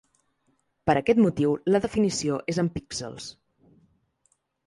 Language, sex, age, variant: Catalan, female, 19-29, Central